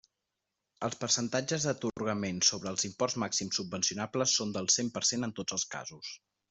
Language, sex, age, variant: Catalan, male, 19-29, Central